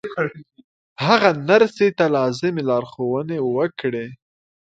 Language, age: Pashto, 19-29